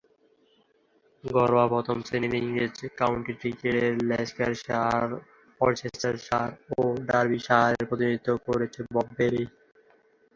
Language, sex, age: Bengali, male, under 19